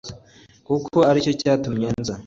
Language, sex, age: Kinyarwanda, male, 30-39